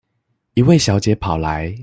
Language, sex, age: Chinese, male, 19-29